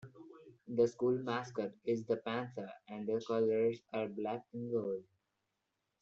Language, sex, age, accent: English, male, 19-29, India and South Asia (India, Pakistan, Sri Lanka)